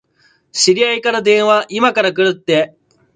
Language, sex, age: Japanese, male, 19-29